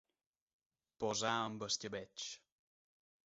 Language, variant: Catalan, Balear